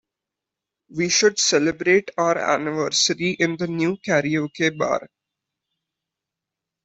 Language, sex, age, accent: English, male, under 19, India and South Asia (India, Pakistan, Sri Lanka)